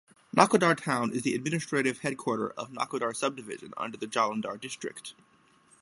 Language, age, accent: English, 19-29, United States English